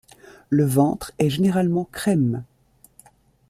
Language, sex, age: French, female, 50-59